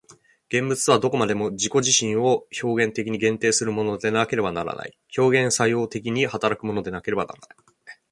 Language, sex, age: Japanese, male, 30-39